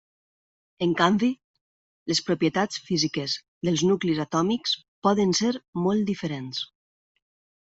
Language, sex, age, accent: Catalan, female, 40-49, valencià